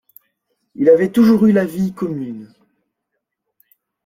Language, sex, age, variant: French, male, 19-29, Français de métropole